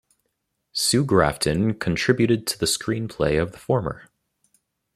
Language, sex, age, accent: English, male, 19-29, United States English